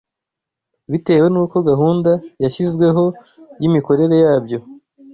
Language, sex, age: Kinyarwanda, male, 19-29